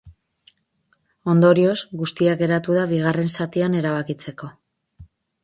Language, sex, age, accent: Basque, female, 40-49, Mendebalekoa (Araba, Bizkaia, Gipuzkoako mendebaleko herri batzuk)